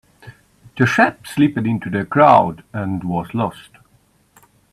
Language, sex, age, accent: English, male, 30-39, England English